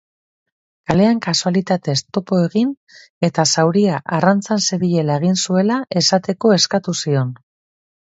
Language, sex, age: Basque, female, 40-49